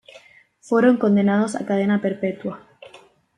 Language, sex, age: Spanish, female, 19-29